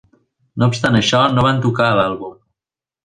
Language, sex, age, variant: Catalan, male, 19-29, Central